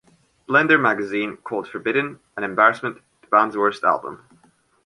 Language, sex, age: English, male, 19-29